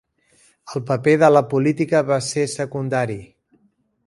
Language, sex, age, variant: Catalan, male, 40-49, Central